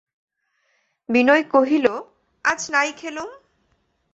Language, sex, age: Bengali, female, 19-29